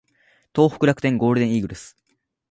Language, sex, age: Japanese, male, 19-29